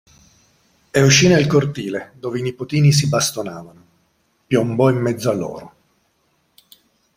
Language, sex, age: Italian, male, 40-49